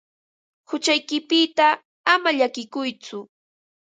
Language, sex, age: Ambo-Pasco Quechua, female, 30-39